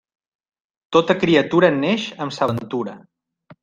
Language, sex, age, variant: Catalan, male, 40-49, Central